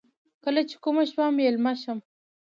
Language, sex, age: Pashto, female, under 19